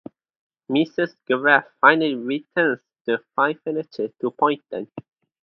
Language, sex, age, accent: English, male, 19-29, Malaysian English